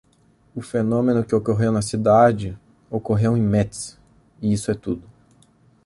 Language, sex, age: Portuguese, male, 19-29